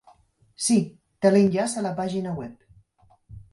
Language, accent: Catalan, valencià